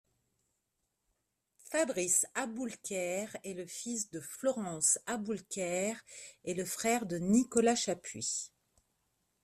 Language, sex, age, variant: French, female, 40-49, Français de métropole